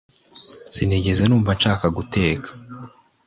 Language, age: Kinyarwanda, 19-29